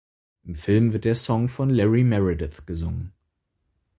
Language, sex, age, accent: German, male, 19-29, Deutschland Deutsch